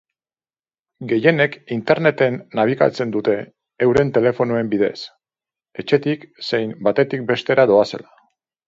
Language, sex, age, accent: Basque, male, 40-49, Mendebalekoa (Araba, Bizkaia, Gipuzkoako mendebaleko herri batzuk)